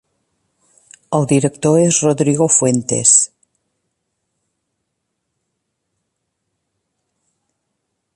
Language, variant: Catalan, Central